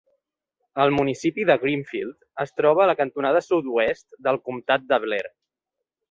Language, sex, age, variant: Catalan, male, 19-29, Central